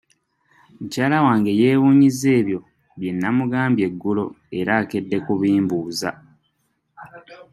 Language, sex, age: Ganda, male, 19-29